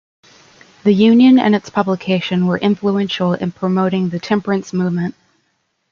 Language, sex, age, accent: English, female, 19-29, United States English